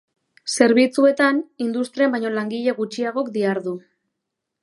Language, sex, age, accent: Basque, female, 19-29, Mendebalekoa (Araba, Bizkaia, Gipuzkoako mendebaleko herri batzuk)